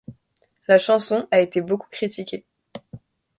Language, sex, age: French, female, under 19